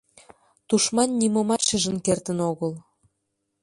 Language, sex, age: Mari, female, 19-29